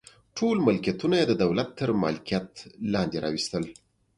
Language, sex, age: Pashto, male, 30-39